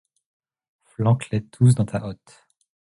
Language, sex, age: French, male, 30-39